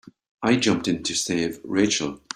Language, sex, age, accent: English, male, 60-69, Irish English